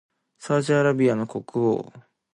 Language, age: Japanese, 19-29